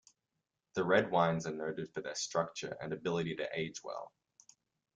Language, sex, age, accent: English, male, under 19, Australian English